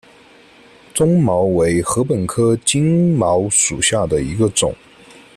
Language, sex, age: Chinese, male, 19-29